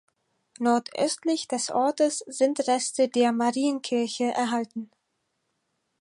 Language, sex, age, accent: German, female, 19-29, Deutschland Deutsch